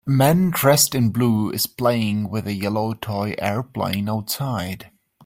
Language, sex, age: English, male, 30-39